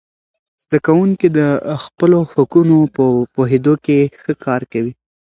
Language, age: Pashto, 19-29